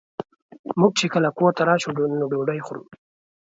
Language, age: Pashto, 19-29